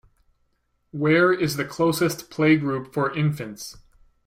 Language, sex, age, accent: English, male, 19-29, Canadian English